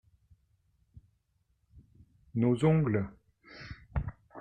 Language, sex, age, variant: French, male, 50-59, Français de métropole